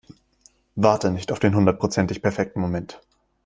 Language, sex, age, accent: German, male, 19-29, Deutschland Deutsch